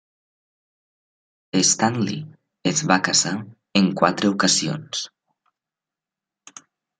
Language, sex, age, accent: Catalan, male, under 19, valencià